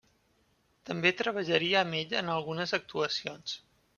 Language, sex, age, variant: Catalan, male, 19-29, Central